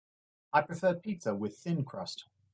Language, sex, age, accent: English, male, 30-39, Australian English